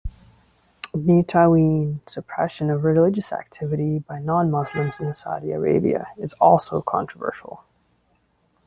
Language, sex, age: English, female, 30-39